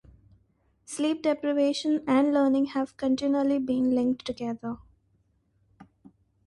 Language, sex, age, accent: English, female, 19-29, India and South Asia (India, Pakistan, Sri Lanka)